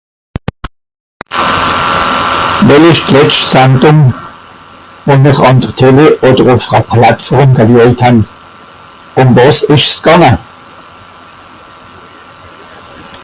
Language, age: Swiss German, 70-79